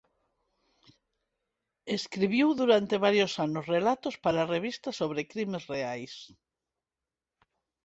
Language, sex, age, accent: Galician, female, 50-59, Normativo (estándar); Neofalante